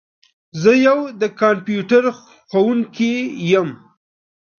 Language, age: Pashto, 30-39